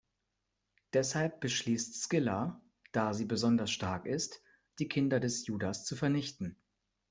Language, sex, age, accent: German, male, 19-29, Deutschland Deutsch